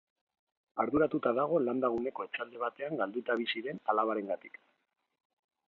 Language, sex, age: Basque, male, 30-39